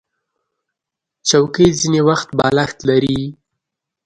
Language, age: Pashto, 19-29